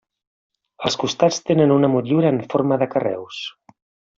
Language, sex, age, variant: Catalan, male, 40-49, Central